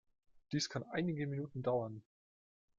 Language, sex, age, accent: German, male, 19-29, Deutschland Deutsch